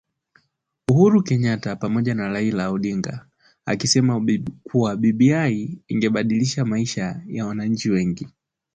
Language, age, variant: Swahili, 19-29, Kiswahili cha Bara ya Tanzania